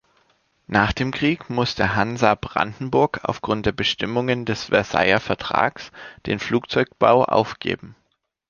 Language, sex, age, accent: German, male, 30-39, Deutschland Deutsch